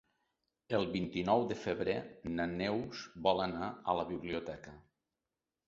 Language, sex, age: Catalan, male, 50-59